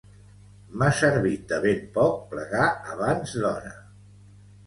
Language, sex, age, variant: Catalan, male, 60-69, Central